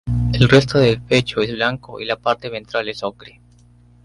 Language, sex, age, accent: Spanish, male, 19-29, Andino-Pacífico: Colombia, Perú, Ecuador, oeste de Bolivia y Venezuela andina